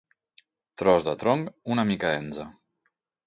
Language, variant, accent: Catalan, Central, central